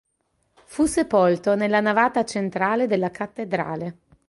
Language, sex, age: Italian, female, 30-39